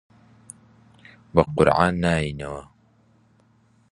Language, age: Central Kurdish, 19-29